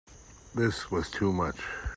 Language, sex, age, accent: English, male, 60-69, United States English